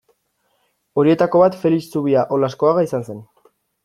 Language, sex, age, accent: Basque, male, 19-29, Erdialdekoa edo Nafarra (Gipuzkoa, Nafarroa)